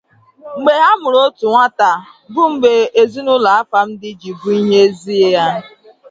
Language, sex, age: Igbo, female, 19-29